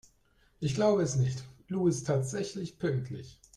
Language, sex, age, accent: German, male, 30-39, Deutschland Deutsch